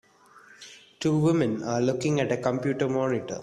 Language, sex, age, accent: English, male, under 19, India and South Asia (India, Pakistan, Sri Lanka)